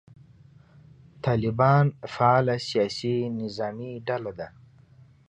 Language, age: Pashto, 19-29